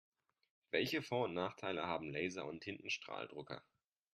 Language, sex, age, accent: German, male, 19-29, Deutschland Deutsch